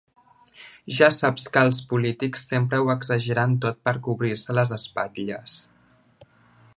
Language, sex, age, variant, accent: Catalan, male, under 19, Central, central